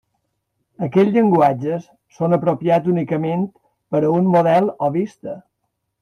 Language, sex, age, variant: Catalan, male, 60-69, Balear